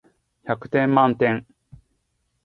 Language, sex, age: Japanese, male, 30-39